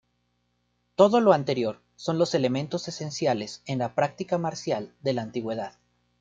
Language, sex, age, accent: Spanish, male, 19-29, México